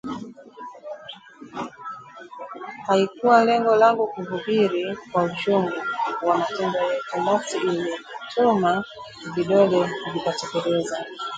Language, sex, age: Swahili, female, 40-49